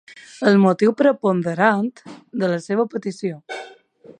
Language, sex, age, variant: Catalan, female, 19-29, Balear